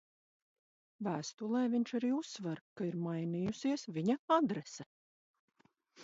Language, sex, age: Latvian, female, 40-49